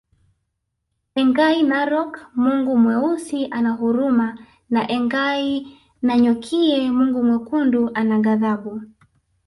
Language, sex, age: Swahili, female, 19-29